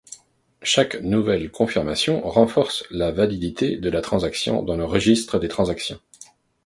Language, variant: French, Français de métropole